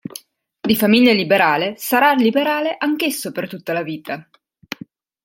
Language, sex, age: Italian, female, 30-39